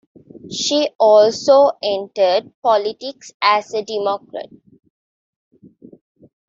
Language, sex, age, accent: English, female, 19-29, India and South Asia (India, Pakistan, Sri Lanka)